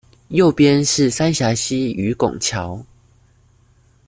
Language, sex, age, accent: Chinese, female, 19-29, 出生地：宜蘭縣